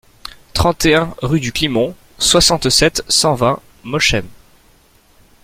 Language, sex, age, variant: French, male, 19-29, Français de métropole